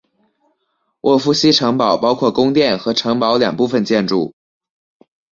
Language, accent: Chinese, 出生地：辽宁省